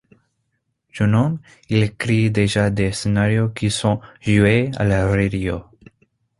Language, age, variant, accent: French, 19-29, Français d'Amérique du Nord, Français des États-Unis